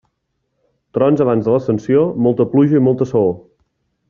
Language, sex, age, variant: Catalan, male, 19-29, Central